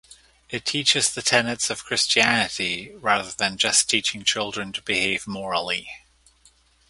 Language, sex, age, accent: English, male, 50-59, Canadian English